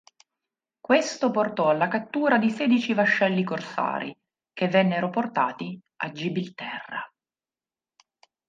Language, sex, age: Italian, female, 40-49